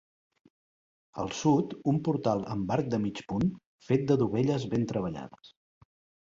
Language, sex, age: Catalan, male, 50-59